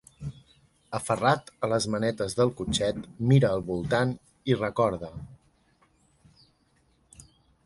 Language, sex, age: Catalan, male, 40-49